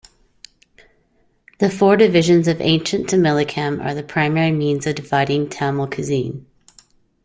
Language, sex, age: English, female, 50-59